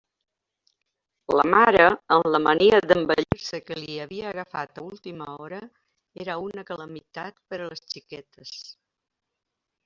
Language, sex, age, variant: Catalan, female, 60-69, Balear